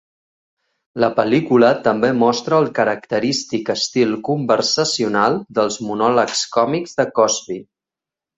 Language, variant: Catalan, Central